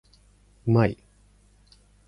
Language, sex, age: Japanese, male, 40-49